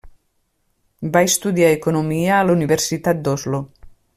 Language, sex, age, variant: Catalan, female, 50-59, Nord-Occidental